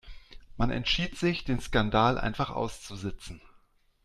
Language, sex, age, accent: German, male, 40-49, Deutschland Deutsch